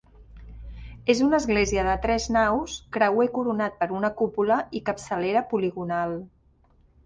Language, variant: Catalan, Central